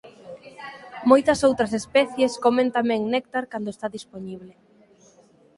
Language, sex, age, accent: Galician, female, 19-29, Normativo (estándar)